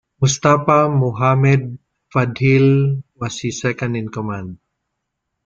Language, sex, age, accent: English, male, 40-49, Filipino